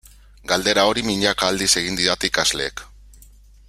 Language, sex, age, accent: Basque, male, 30-39, Mendebalekoa (Araba, Bizkaia, Gipuzkoako mendebaleko herri batzuk)